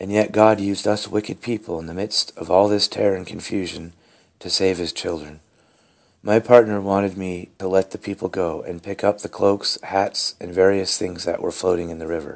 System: none